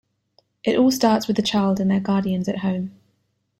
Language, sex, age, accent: English, female, 19-29, England English